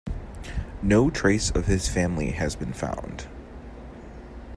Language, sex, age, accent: English, male, 19-29, United States English